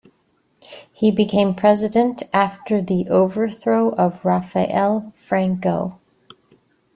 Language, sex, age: English, female, 50-59